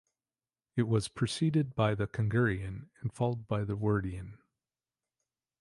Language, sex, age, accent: English, male, 40-49, United States English